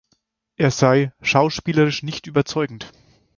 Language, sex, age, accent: German, male, 19-29, Deutschland Deutsch